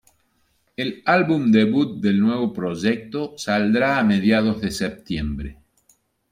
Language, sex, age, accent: Spanish, male, 50-59, Rioplatense: Argentina, Uruguay, este de Bolivia, Paraguay